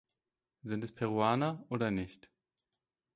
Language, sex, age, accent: German, male, 19-29, Deutschland Deutsch